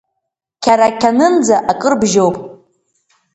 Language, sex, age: Abkhazian, female, under 19